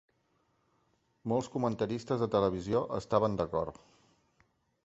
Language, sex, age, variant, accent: Catalan, male, 40-49, Central, gironí